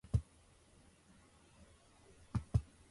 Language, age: Japanese, 19-29